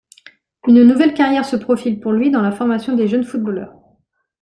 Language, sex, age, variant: French, female, 30-39, Français de métropole